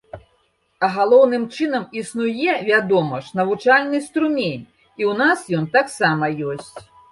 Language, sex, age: Belarusian, female, 60-69